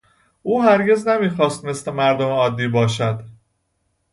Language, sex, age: Persian, male, 30-39